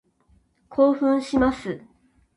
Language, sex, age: Japanese, female, 30-39